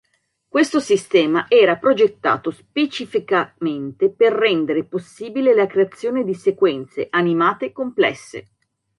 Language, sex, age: Italian, female, 40-49